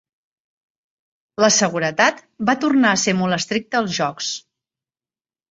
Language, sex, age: Catalan, female, 40-49